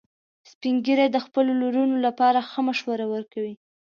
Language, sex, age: Pashto, female, 19-29